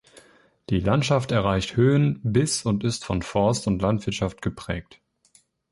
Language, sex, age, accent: German, male, 19-29, Deutschland Deutsch